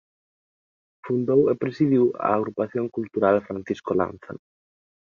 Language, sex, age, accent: Galician, male, 19-29, Normativo (estándar)